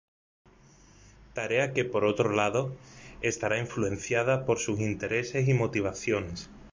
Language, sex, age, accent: Spanish, male, 19-29, España: Sur peninsular (Andalucia, Extremadura, Murcia)